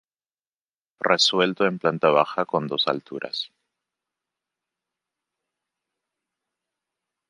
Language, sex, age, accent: Spanish, male, 19-29, Andino-Pacífico: Colombia, Perú, Ecuador, oeste de Bolivia y Venezuela andina